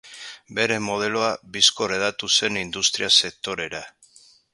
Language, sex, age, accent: Basque, male, 50-59, Mendebalekoa (Araba, Bizkaia, Gipuzkoako mendebaleko herri batzuk)